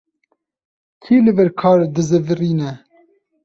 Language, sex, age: Kurdish, male, 19-29